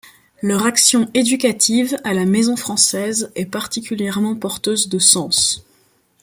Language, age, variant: French, 19-29, Français de métropole